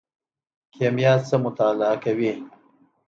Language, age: Pashto, 30-39